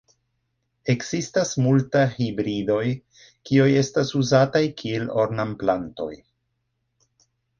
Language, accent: Esperanto, Internacia